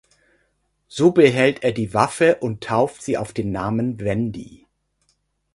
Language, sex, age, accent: German, male, 50-59, Deutschland Deutsch